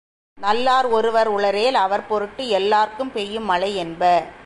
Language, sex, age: Tamil, female, 40-49